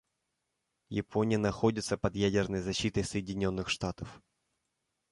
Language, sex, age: Russian, male, under 19